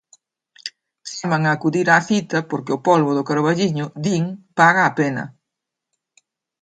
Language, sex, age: Galician, female, 60-69